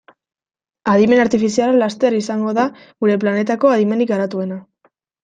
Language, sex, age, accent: Basque, female, 19-29, Mendebalekoa (Araba, Bizkaia, Gipuzkoako mendebaleko herri batzuk)